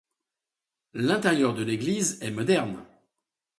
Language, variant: French, Français de métropole